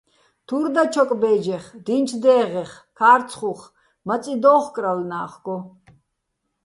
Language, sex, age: Bats, female, 60-69